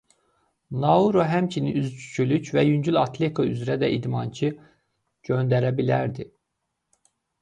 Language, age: Azerbaijani, 30-39